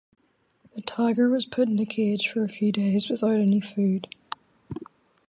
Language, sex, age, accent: English, female, 19-29, Irish English